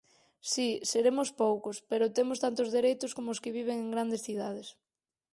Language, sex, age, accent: Galician, female, 30-39, Normativo (estándar)